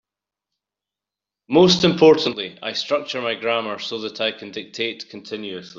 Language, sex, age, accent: English, male, 50-59, Scottish English